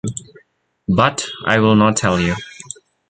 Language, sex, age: English, male, 19-29